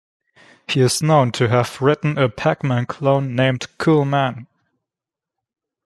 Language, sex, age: English, male, 19-29